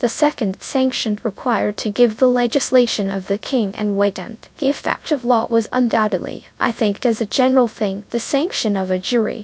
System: TTS, GradTTS